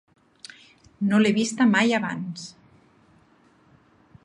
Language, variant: Catalan, Central